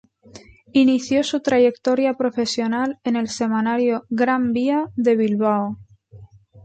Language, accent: Spanish, España: Centro-Sur peninsular (Madrid, Toledo, Castilla-La Mancha)